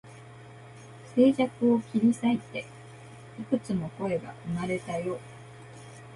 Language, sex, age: Japanese, female, 19-29